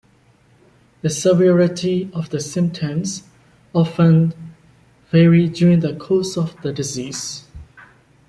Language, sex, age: English, male, 19-29